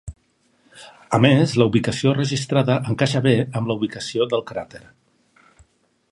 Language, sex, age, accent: Catalan, male, 50-59, Barceloní